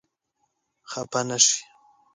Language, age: Pashto, 19-29